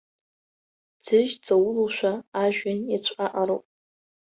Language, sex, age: Abkhazian, female, under 19